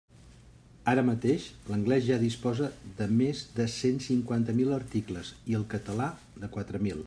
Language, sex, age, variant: Catalan, male, 50-59, Central